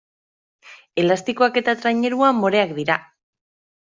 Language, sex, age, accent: Basque, female, 30-39, Mendebalekoa (Araba, Bizkaia, Gipuzkoako mendebaleko herri batzuk)